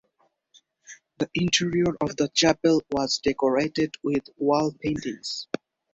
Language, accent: English, England English